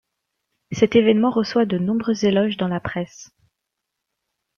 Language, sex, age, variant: French, female, 19-29, Français de métropole